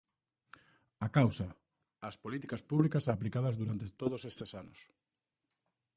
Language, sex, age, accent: Galician, male, 30-39, Oriental (común en zona oriental)